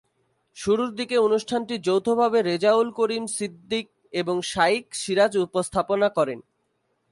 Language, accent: Bengali, fluent